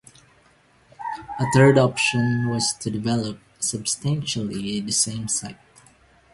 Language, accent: English, Filipino